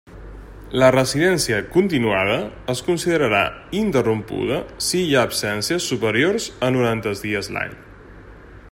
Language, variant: Catalan, Central